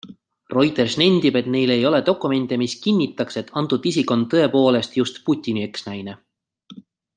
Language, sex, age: Estonian, male, 30-39